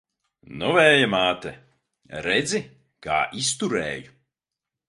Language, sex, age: Latvian, male, 30-39